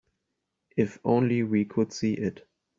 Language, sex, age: English, male, 30-39